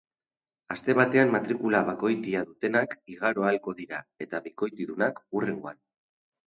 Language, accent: Basque, Mendebalekoa (Araba, Bizkaia, Gipuzkoako mendebaleko herri batzuk)